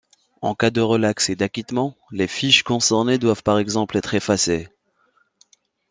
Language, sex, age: French, male, 30-39